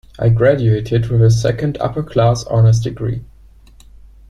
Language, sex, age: English, male, 19-29